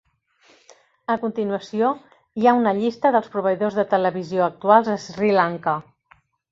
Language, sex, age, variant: Catalan, female, 50-59, Central